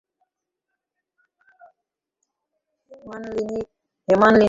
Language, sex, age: Bengali, female, 50-59